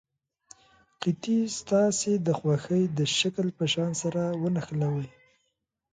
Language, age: Pashto, 19-29